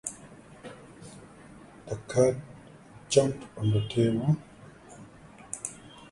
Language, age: English, 40-49